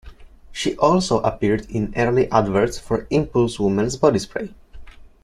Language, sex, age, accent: English, male, under 19, United States English